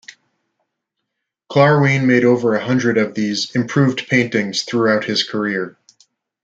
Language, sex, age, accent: English, male, 19-29, United States English